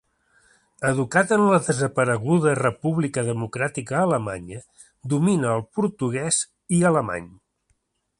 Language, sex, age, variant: Catalan, male, 60-69, Central